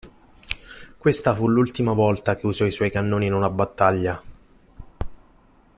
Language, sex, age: Italian, male, 40-49